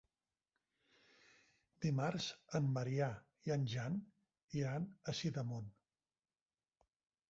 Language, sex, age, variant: Catalan, male, 40-49, Nord-Occidental